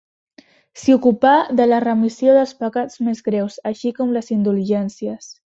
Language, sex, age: Catalan, female, under 19